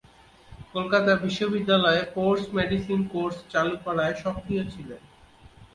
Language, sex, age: Bengali, male, 30-39